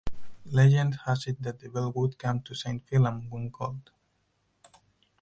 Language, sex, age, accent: English, male, 19-29, United States English; England English